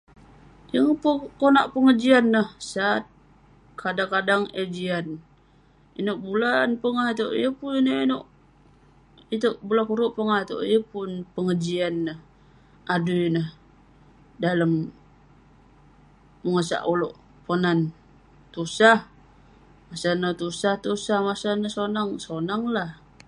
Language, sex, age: Western Penan, female, 19-29